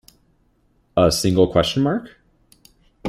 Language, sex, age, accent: English, male, 19-29, United States English